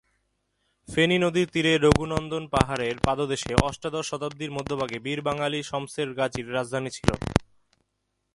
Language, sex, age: Bengali, male, 19-29